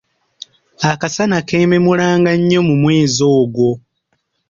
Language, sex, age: Ganda, male, under 19